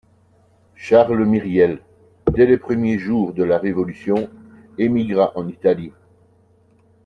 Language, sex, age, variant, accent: French, male, 50-59, Français d'Europe, Français de Belgique